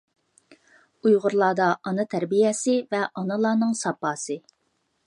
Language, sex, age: Uyghur, female, 40-49